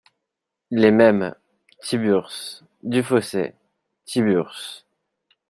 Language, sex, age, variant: French, male, 30-39, Français de métropole